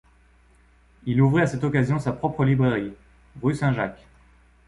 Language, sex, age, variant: French, male, 40-49, Français de métropole